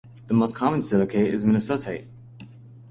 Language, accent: English, United States English